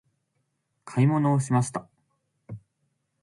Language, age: Japanese, 19-29